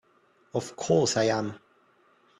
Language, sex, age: English, male, under 19